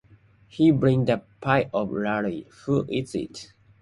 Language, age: English, 19-29